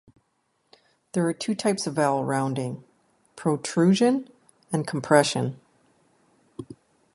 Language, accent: English, Canadian English